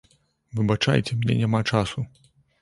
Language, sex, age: Belarusian, male, 30-39